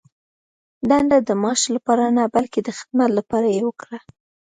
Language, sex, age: Pashto, female, 19-29